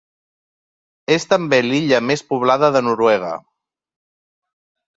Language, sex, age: Catalan, male, 40-49